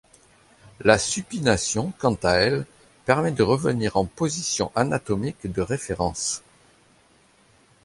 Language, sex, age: French, male, 50-59